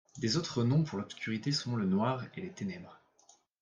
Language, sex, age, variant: French, male, 19-29, Français de métropole